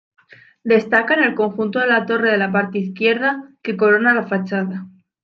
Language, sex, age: Spanish, female, 19-29